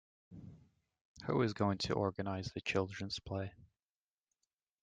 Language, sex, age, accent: English, male, 19-29, England English